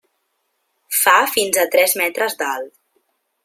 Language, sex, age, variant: Catalan, female, 19-29, Central